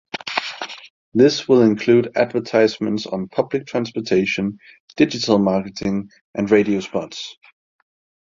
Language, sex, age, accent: English, male, 19-29, United States English